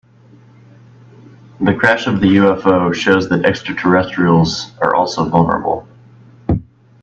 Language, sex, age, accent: English, male, 19-29, United States English